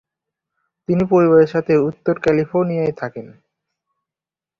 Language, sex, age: Bengali, male, under 19